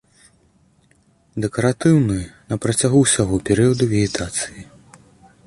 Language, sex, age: Belarusian, male, 30-39